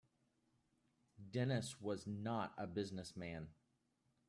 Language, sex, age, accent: English, male, 30-39, United States English